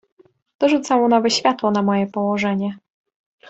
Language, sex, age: Polish, female, 19-29